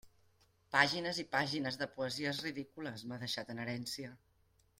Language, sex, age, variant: Catalan, female, 50-59, Central